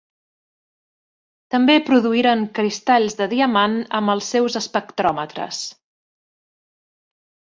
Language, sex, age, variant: Catalan, female, 40-49, Central